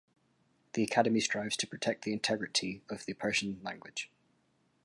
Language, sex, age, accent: English, male, 19-29, Scottish English